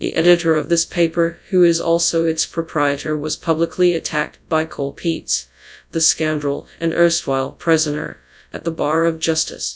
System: TTS, FastPitch